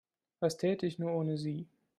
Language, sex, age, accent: German, male, 19-29, Deutschland Deutsch